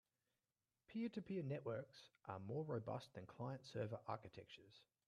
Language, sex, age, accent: English, male, 30-39, Australian English